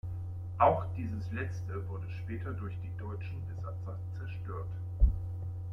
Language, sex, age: German, male, 50-59